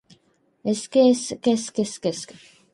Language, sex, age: Japanese, female, 30-39